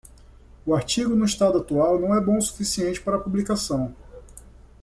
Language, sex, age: Portuguese, male, 19-29